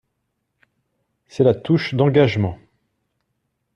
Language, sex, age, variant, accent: French, male, 40-49, Français d'Europe, Français de Suisse